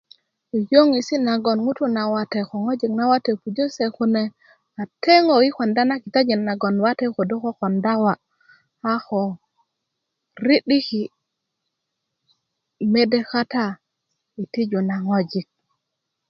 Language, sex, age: Kuku, female, 30-39